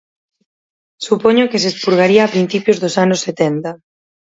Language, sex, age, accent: Galician, female, 19-29, Oriental (común en zona oriental); Normativo (estándar)